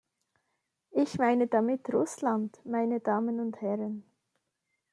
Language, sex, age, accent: German, female, 19-29, Schweizerdeutsch